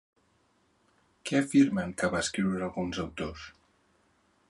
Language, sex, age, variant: Catalan, male, 40-49, Central